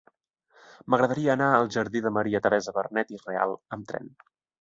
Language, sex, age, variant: Catalan, male, 19-29, Central